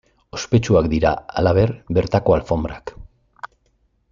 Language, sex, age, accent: Basque, male, 40-49, Erdialdekoa edo Nafarra (Gipuzkoa, Nafarroa)